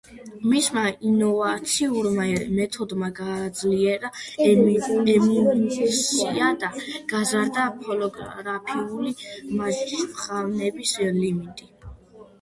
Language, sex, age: Georgian, female, under 19